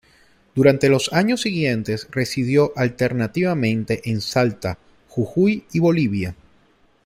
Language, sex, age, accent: Spanish, male, 30-39, Caribe: Cuba, Venezuela, Puerto Rico, República Dominicana, Panamá, Colombia caribeña, México caribeño, Costa del golfo de México